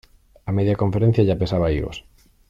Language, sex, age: Spanish, male, 19-29